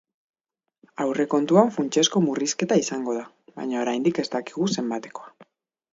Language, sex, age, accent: Basque, female, 30-39, Mendebalekoa (Araba, Bizkaia, Gipuzkoako mendebaleko herri batzuk)